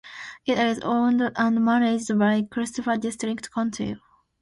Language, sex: English, female